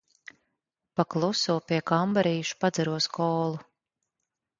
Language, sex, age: Latvian, female, 40-49